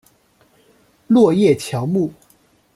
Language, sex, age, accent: Chinese, male, 19-29, 出生地：江苏省